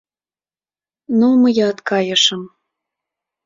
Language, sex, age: Mari, female, 19-29